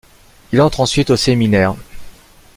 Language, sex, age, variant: French, male, 50-59, Français de métropole